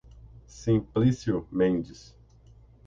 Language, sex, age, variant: Portuguese, male, 30-39, Portuguese (Brasil)